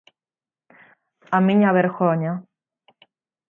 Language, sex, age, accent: Galician, female, 19-29, Atlántico (seseo e gheada); Normativo (estándar)